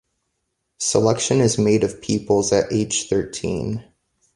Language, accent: English, United States English